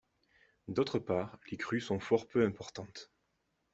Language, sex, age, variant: French, male, 19-29, Français de métropole